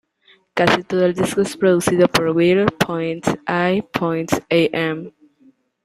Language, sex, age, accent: Spanish, female, under 19, América central